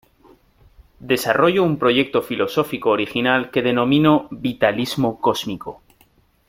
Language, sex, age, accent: Spanish, male, 30-39, España: Norte peninsular (Asturias, Castilla y León, Cantabria, País Vasco, Navarra, Aragón, La Rioja, Guadalajara, Cuenca)